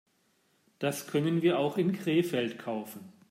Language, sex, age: German, male, 40-49